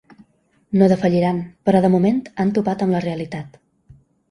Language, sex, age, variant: Catalan, female, 19-29, Balear